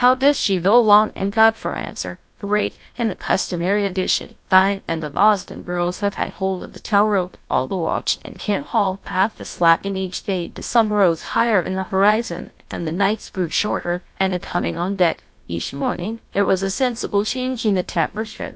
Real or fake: fake